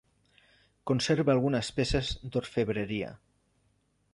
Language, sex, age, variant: Catalan, male, 40-49, Central